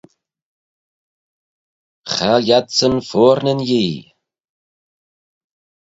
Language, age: Manx, 40-49